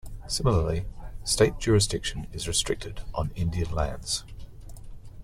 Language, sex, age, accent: English, male, 40-49, Australian English